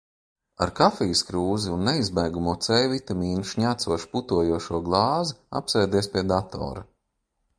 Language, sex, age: Latvian, male, 40-49